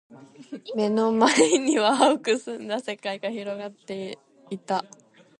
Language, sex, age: Japanese, female, 19-29